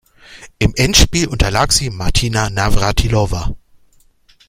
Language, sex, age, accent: German, male, 40-49, Deutschland Deutsch